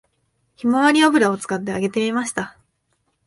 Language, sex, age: Japanese, female, 19-29